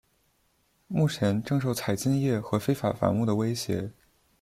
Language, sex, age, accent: Chinese, male, under 19, 出生地：北京市